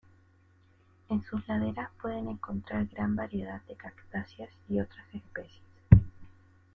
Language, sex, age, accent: Spanish, female, 30-39, Chileno: Chile, Cuyo